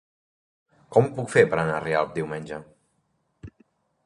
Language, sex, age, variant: Catalan, male, 30-39, Central